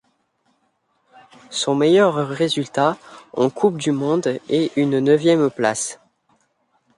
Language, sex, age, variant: French, male, under 19, Français de métropole